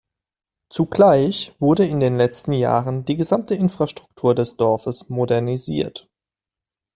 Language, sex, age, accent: German, male, 30-39, Deutschland Deutsch